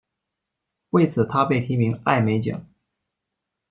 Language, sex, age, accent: Chinese, male, 19-29, 出生地：四川省